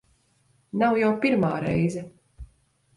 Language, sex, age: Latvian, female, 19-29